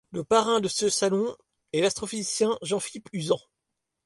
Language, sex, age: French, male, 40-49